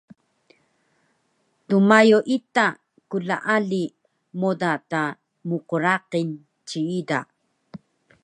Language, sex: Taroko, female